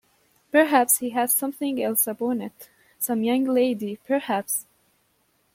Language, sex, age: English, female, 19-29